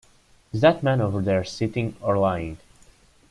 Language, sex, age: English, male, under 19